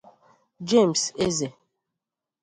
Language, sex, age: Igbo, female, 30-39